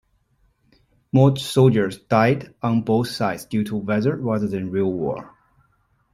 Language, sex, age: English, male, 40-49